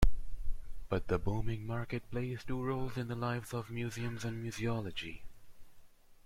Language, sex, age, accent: English, male, under 19, India and South Asia (India, Pakistan, Sri Lanka)